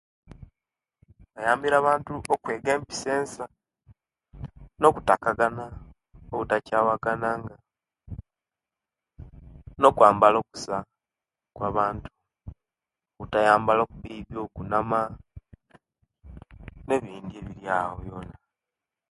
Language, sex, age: Kenyi, male, under 19